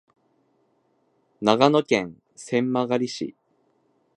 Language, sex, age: Japanese, male, 19-29